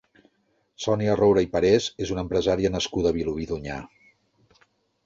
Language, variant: Catalan, Central